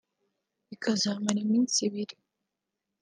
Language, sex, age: Kinyarwanda, female, under 19